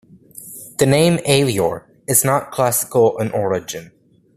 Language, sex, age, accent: English, male, under 19, United States English